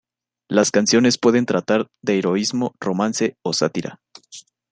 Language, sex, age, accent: Spanish, male, 19-29, México